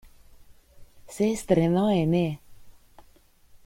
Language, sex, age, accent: Spanish, female, 19-29, España: Centro-Sur peninsular (Madrid, Toledo, Castilla-La Mancha)